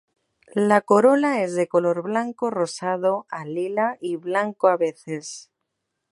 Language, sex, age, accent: Spanish, female, 30-39, España: Norte peninsular (Asturias, Castilla y León, Cantabria, País Vasco, Navarra, Aragón, La Rioja, Guadalajara, Cuenca)